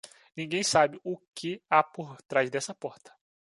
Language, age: Portuguese, 19-29